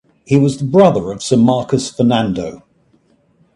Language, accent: English, England English